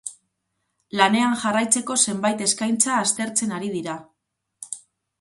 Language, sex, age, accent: Basque, female, 40-49, Mendebalekoa (Araba, Bizkaia, Gipuzkoako mendebaleko herri batzuk)